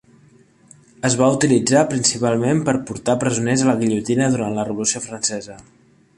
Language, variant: Catalan, Central